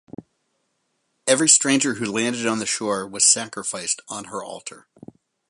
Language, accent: English, United States English